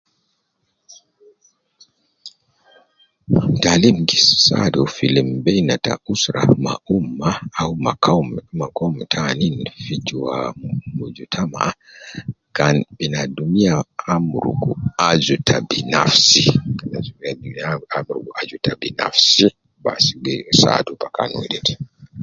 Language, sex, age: Nubi, male, 50-59